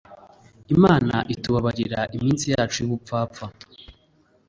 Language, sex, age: Kinyarwanda, male, 19-29